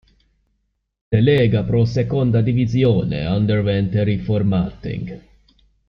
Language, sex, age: English, male, 19-29